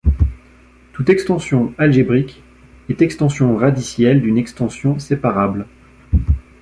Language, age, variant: French, 30-39, Français de métropole